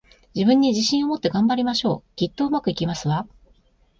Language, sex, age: Japanese, female, 50-59